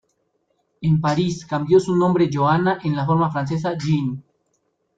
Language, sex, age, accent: Spanish, male, 19-29, México